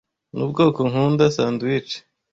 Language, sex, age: Kinyarwanda, male, 19-29